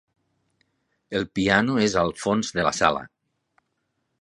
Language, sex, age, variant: Catalan, male, 50-59, Septentrional